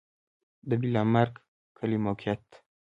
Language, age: Pashto, 19-29